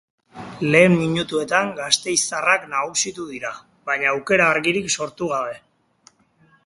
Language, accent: Basque, Mendebalekoa (Araba, Bizkaia, Gipuzkoako mendebaleko herri batzuk)